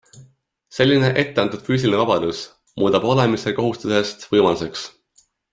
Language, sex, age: Estonian, male, 19-29